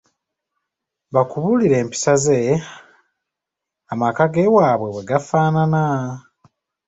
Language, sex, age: Ganda, male, 19-29